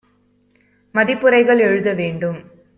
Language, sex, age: Tamil, female, 19-29